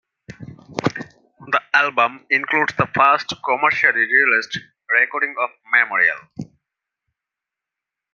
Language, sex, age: English, male, 19-29